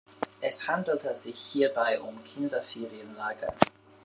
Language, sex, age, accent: German, male, 19-29, Britisches Deutsch